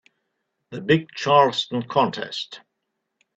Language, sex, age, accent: English, male, 60-69, England English